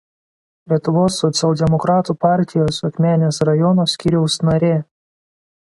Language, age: Lithuanian, 19-29